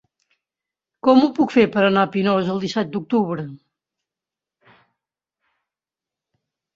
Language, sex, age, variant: Catalan, female, 70-79, Central